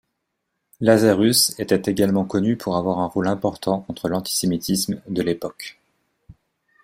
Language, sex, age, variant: French, male, 30-39, Français de métropole